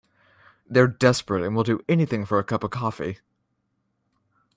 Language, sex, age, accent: English, male, under 19, United States English